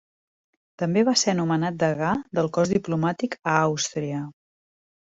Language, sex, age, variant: Catalan, female, 40-49, Central